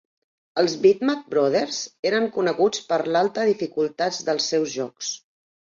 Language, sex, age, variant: Catalan, female, 50-59, Central